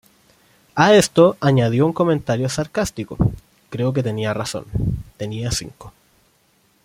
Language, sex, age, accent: Spanish, male, 19-29, Chileno: Chile, Cuyo